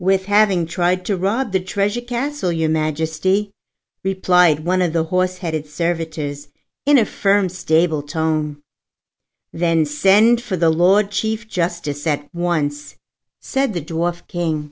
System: none